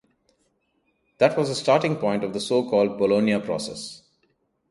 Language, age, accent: English, 30-39, India and South Asia (India, Pakistan, Sri Lanka)